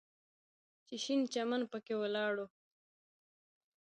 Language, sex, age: Pashto, female, under 19